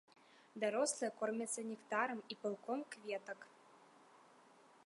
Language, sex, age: Belarusian, female, 19-29